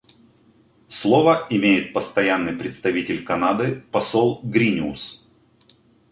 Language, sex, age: Russian, male, 40-49